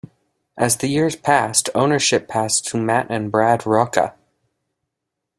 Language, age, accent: English, under 19, United States English